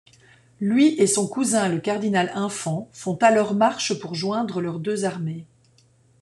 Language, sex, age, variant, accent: French, female, 40-49, Français d'Europe, Français de Belgique